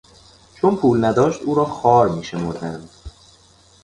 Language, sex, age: Persian, male, under 19